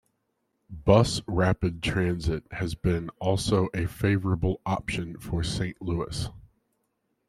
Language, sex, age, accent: English, male, 30-39, United States English